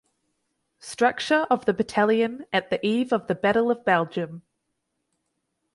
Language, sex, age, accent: English, female, 19-29, New Zealand English